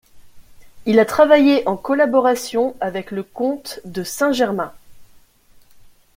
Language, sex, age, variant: French, female, 19-29, Français de métropole